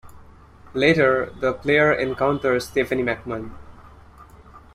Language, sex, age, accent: English, male, 19-29, India and South Asia (India, Pakistan, Sri Lanka)